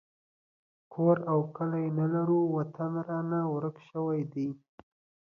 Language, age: Pashto, 19-29